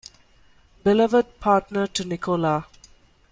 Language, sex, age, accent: English, female, 19-29, India and South Asia (India, Pakistan, Sri Lanka)